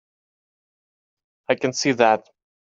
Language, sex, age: English, male, 19-29